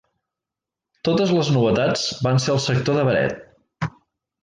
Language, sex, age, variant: Catalan, male, 40-49, Central